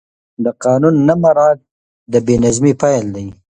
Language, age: Pashto, 30-39